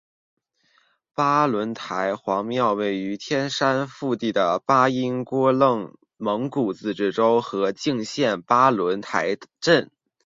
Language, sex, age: Chinese, male, 19-29